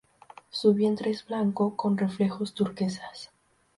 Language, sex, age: Spanish, female, under 19